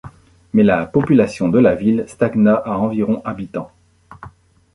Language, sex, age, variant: French, male, 50-59, Français de métropole